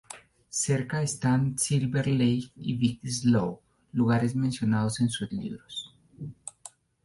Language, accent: Spanish, Andino-Pacífico: Colombia, Perú, Ecuador, oeste de Bolivia y Venezuela andina